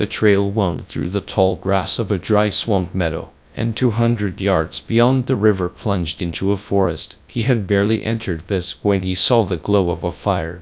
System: TTS, GradTTS